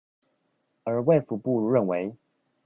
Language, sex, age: Chinese, male, 19-29